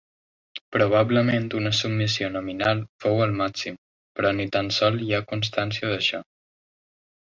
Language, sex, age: Catalan, male, under 19